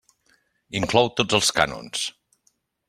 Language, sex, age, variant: Catalan, male, 60-69, Central